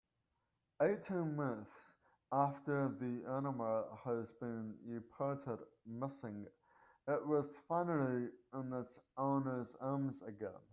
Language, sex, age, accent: English, male, 30-39, United States English